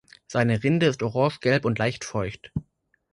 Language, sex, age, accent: German, male, 30-39, Deutschland Deutsch